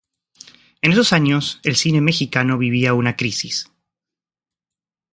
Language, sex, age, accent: Spanish, male, 19-29, Rioplatense: Argentina, Uruguay, este de Bolivia, Paraguay